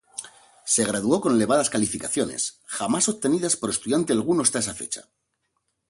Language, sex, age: Spanish, male, 50-59